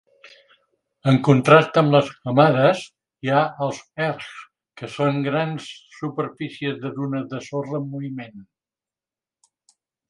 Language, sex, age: Catalan, male, 70-79